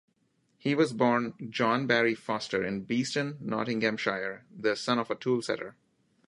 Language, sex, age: English, male, 19-29